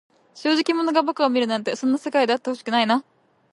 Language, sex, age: Japanese, female, 19-29